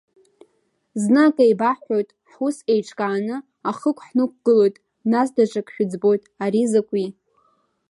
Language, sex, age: Abkhazian, female, under 19